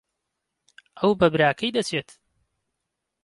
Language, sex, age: Central Kurdish, male, 19-29